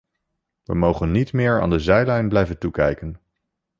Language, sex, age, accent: Dutch, male, 19-29, Nederlands Nederlands